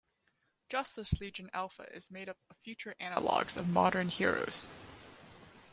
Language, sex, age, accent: English, female, 19-29, Canadian English